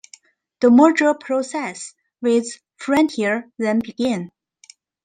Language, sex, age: English, female, 30-39